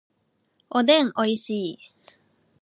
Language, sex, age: Japanese, female, 19-29